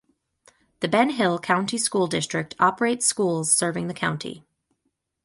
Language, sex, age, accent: English, female, 30-39, United States English